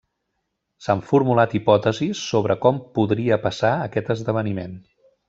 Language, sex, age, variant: Catalan, male, 50-59, Central